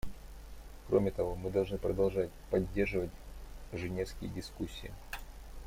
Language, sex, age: Russian, male, 30-39